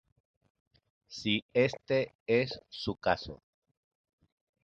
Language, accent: Spanish, Andino-Pacífico: Colombia, Perú, Ecuador, oeste de Bolivia y Venezuela andina